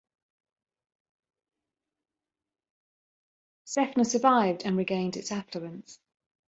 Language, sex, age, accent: English, female, 50-59, England English